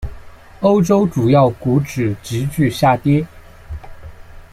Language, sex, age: Chinese, male, 19-29